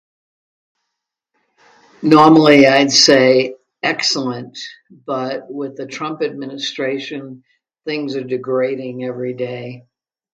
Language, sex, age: English, female, 70-79